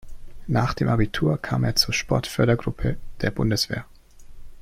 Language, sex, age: German, male, 19-29